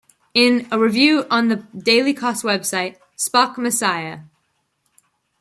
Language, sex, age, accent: English, female, under 19, United States English